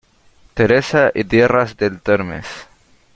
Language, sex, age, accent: Spanish, male, under 19, Chileno: Chile, Cuyo